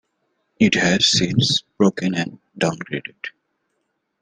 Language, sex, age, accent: English, male, 19-29, United States English